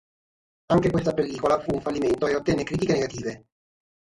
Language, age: Italian, 40-49